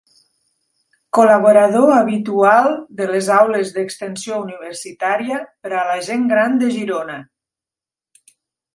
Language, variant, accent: Catalan, Nord-Occidental, Tortosí